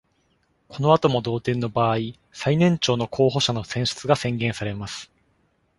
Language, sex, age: Japanese, male, 19-29